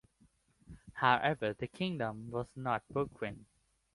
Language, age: English, 19-29